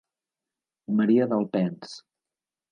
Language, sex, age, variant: Catalan, male, 50-59, Central